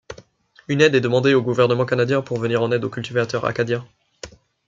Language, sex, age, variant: French, male, 19-29, Français de métropole